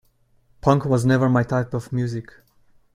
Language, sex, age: English, male, 19-29